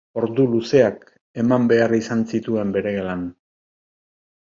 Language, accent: Basque, Erdialdekoa edo Nafarra (Gipuzkoa, Nafarroa)